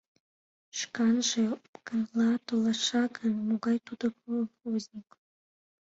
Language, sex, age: Mari, female, under 19